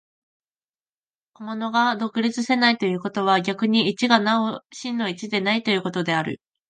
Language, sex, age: Japanese, female, under 19